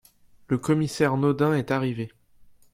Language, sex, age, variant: French, male, under 19, Français de métropole